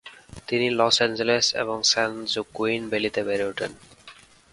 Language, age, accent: Bengali, 19-29, প্রমিত